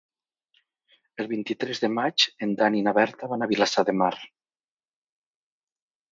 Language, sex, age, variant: Catalan, male, 40-49, Nord-Occidental